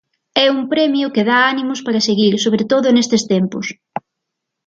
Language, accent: Galician, Atlántico (seseo e gheada)